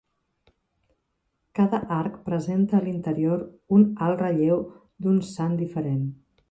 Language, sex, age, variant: Catalan, female, 50-59, Central